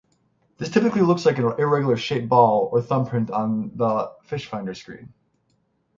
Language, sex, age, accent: English, male, 19-29, United States English